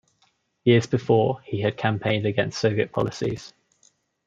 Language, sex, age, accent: English, male, 19-29, England English